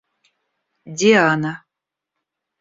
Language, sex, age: Russian, female, 40-49